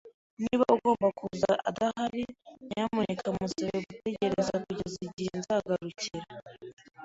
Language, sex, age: Kinyarwanda, female, 19-29